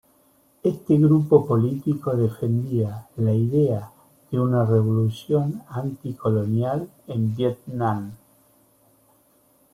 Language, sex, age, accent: Spanish, male, 50-59, Rioplatense: Argentina, Uruguay, este de Bolivia, Paraguay